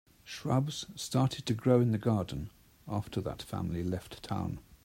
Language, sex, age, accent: English, male, 50-59, England English